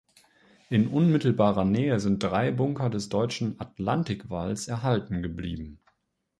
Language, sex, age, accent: German, male, 19-29, Deutschland Deutsch